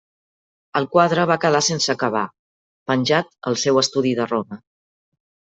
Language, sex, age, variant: Catalan, female, 50-59, Central